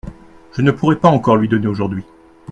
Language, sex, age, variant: French, male, 30-39, Français de métropole